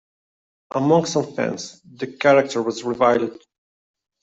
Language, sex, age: English, male, 30-39